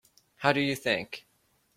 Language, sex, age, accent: English, male, under 19, United States English